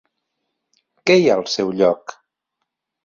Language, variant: Catalan, Central